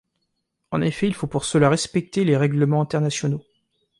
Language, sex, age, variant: French, male, 19-29, Français de métropole